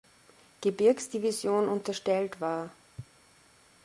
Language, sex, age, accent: German, female, 30-39, Österreichisches Deutsch